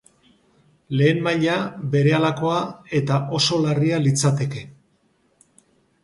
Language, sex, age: Basque, male, 50-59